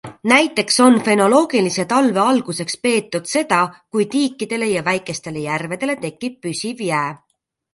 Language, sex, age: Estonian, female, 30-39